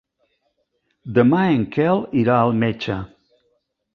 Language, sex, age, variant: Catalan, male, 60-69, Central